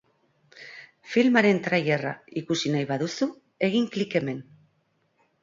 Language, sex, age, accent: Basque, female, 40-49, Erdialdekoa edo Nafarra (Gipuzkoa, Nafarroa)